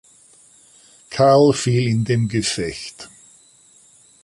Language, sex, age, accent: German, male, 60-69, Österreichisches Deutsch